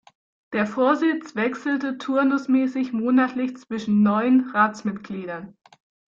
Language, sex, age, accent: German, female, 19-29, Deutschland Deutsch